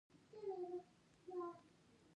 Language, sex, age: Pashto, female, 30-39